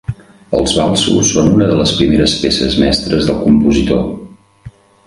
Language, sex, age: Catalan, male, 50-59